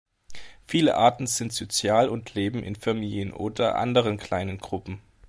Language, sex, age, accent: German, male, 19-29, Deutschland Deutsch